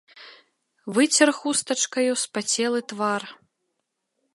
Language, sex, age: Belarusian, female, 19-29